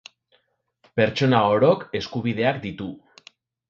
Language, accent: Basque, Erdialdekoa edo Nafarra (Gipuzkoa, Nafarroa)